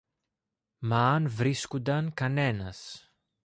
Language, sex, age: Greek, male, 19-29